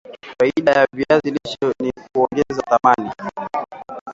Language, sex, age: Swahili, male, 19-29